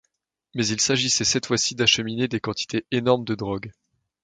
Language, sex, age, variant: French, male, 19-29, Français de métropole